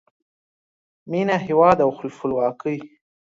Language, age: Pashto, under 19